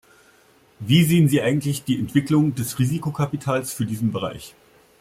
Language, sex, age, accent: German, male, 30-39, Deutschland Deutsch